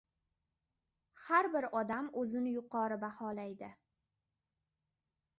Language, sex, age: Uzbek, female, under 19